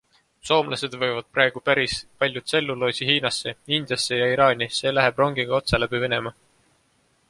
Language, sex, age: Estonian, male, 19-29